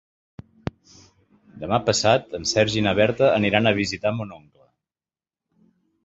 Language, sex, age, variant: Catalan, male, 50-59, Central